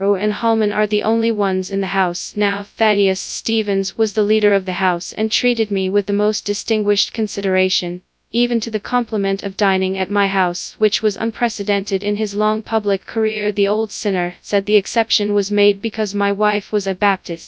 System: TTS, FastPitch